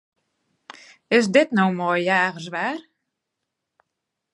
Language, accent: Western Frisian, Wâldfrysk